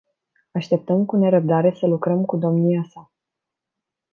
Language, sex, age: Romanian, female, 19-29